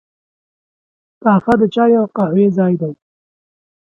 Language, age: Pashto, 19-29